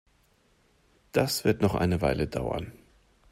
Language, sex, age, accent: German, male, 40-49, Deutschland Deutsch